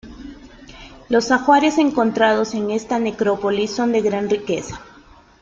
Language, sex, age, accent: Spanish, female, 30-39, Andino-Pacífico: Colombia, Perú, Ecuador, oeste de Bolivia y Venezuela andina